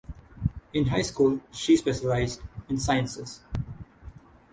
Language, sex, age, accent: English, male, under 19, Canadian English; India and South Asia (India, Pakistan, Sri Lanka)